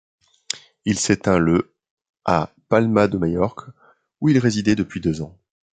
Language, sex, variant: French, male, Français de métropole